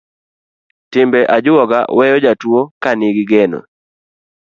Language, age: Luo (Kenya and Tanzania), 19-29